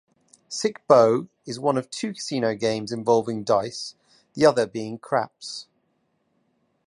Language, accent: English, England English